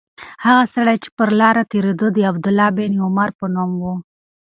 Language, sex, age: Pashto, female, 19-29